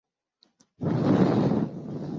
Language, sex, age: Swahili, male, 30-39